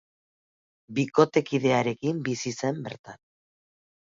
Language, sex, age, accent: Basque, female, 40-49, Erdialdekoa edo Nafarra (Gipuzkoa, Nafarroa)